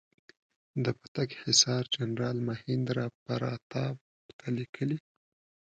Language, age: Pashto, 19-29